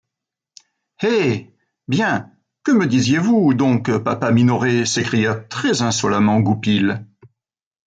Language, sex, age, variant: French, male, 50-59, Français de métropole